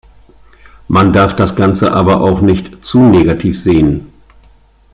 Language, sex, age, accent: German, male, 50-59, Deutschland Deutsch